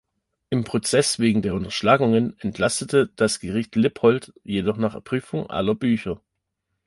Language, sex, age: German, male, 30-39